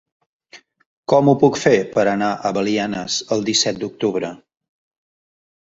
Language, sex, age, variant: Catalan, male, 40-49, Central